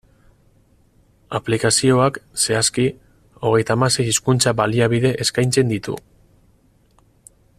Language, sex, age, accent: Basque, male, 30-39, Mendebalekoa (Araba, Bizkaia, Gipuzkoako mendebaleko herri batzuk)